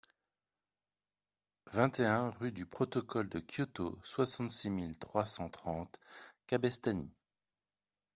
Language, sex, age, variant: French, male, 30-39, Français de métropole